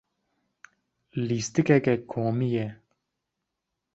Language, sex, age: Kurdish, male, 19-29